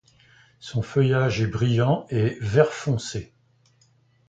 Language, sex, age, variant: French, male, 70-79, Français de métropole